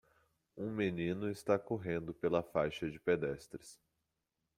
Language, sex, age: Portuguese, male, 30-39